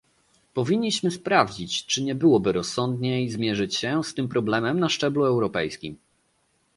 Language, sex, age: Polish, male, 30-39